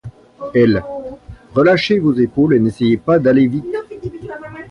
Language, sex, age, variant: French, male, 50-59, Français de métropole